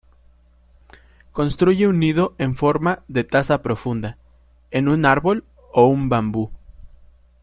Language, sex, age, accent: Spanish, male, 19-29, México